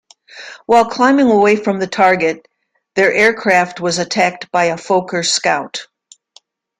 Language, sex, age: English, female, 70-79